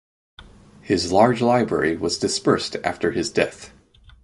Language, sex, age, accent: English, male, 19-29, United States English